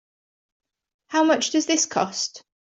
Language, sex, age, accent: English, female, 30-39, England English